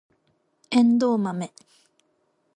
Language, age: Japanese, 19-29